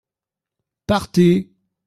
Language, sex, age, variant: French, male, 30-39, Français de métropole